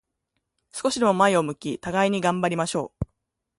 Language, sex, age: Japanese, female, 19-29